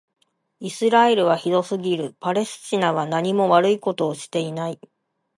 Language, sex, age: Japanese, female, 30-39